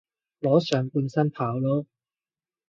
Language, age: Cantonese, 40-49